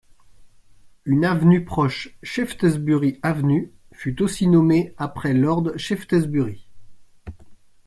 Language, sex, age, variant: French, male, 40-49, Français de métropole